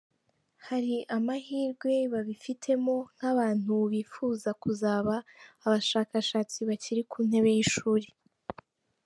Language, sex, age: Kinyarwanda, female, 19-29